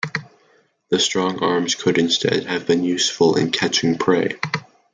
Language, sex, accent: English, male, United States English